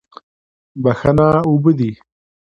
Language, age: Pashto, 19-29